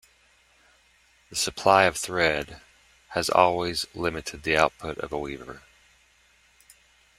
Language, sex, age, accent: English, male, 40-49, United States English